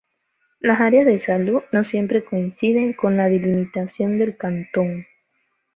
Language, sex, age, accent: Spanish, female, 19-29, Andino-Pacífico: Colombia, Perú, Ecuador, oeste de Bolivia y Venezuela andina